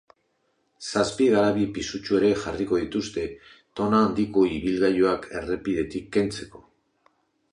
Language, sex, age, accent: Basque, male, 60-69, Mendebalekoa (Araba, Bizkaia, Gipuzkoako mendebaleko herri batzuk)